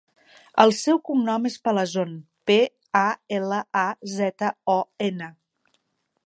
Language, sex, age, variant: Catalan, female, 50-59, Central